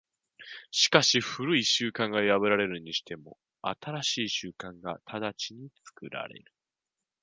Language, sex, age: Japanese, male, 19-29